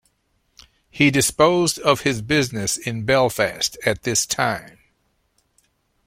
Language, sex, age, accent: English, male, 60-69, United States English